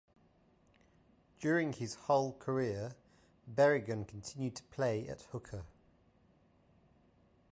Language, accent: English, England English